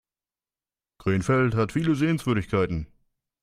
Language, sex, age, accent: German, male, 19-29, Deutschland Deutsch